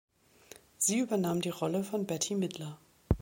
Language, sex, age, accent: German, female, 40-49, Deutschland Deutsch